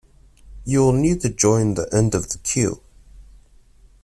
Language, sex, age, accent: English, male, 19-29, United States English